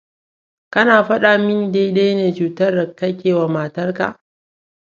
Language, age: Hausa, 19-29